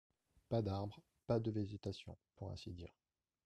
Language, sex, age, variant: French, male, 30-39, Français de métropole